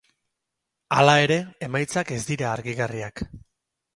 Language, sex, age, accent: Basque, male, 40-49, Mendebalekoa (Araba, Bizkaia, Gipuzkoako mendebaleko herri batzuk)